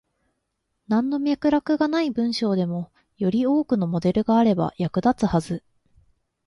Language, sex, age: Japanese, female, 19-29